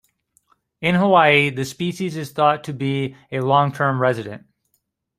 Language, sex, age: English, male, 30-39